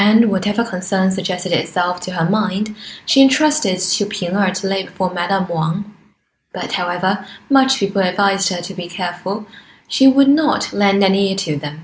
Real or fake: real